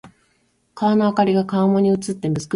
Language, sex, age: Japanese, female, 40-49